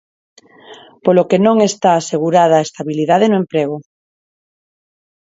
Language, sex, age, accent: Galician, female, 40-49, Neofalante